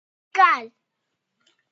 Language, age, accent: Spanish, under 19, Andino-Pacífico: Colombia, Perú, Ecuador, oeste de Bolivia y Venezuela andina